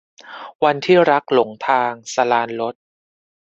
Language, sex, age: Thai, male, 30-39